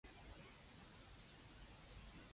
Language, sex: Cantonese, female